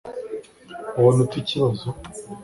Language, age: Kinyarwanda, 30-39